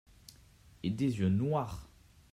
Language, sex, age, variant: French, male, 19-29, Français de métropole